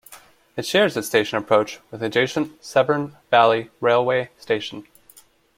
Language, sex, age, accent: English, male, 30-39, United States English